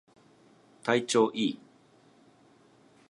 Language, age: Japanese, 40-49